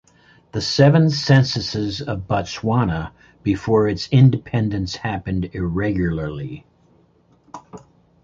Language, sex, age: English, male, 70-79